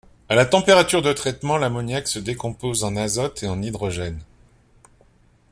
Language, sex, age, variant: French, male, 50-59, Français de métropole